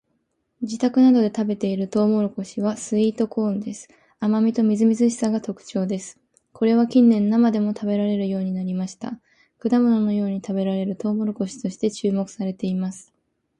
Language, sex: Japanese, female